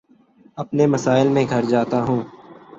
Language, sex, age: Urdu, male, 19-29